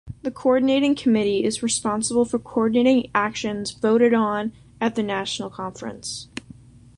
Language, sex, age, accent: English, female, under 19, United States English